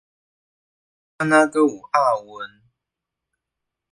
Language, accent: Chinese, 出生地：高雄市